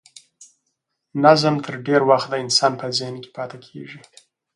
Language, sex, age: Pashto, male, 30-39